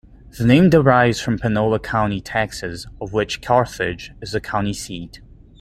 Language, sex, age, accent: English, male, 19-29, Canadian English